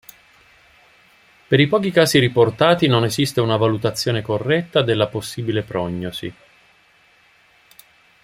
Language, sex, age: Italian, male, 50-59